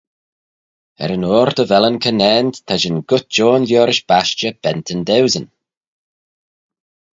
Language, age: Manx, 40-49